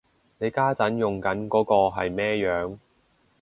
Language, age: Cantonese, 19-29